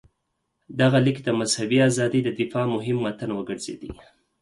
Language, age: Pashto, 30-39